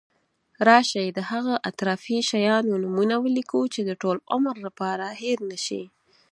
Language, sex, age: Pashto, female, 30-39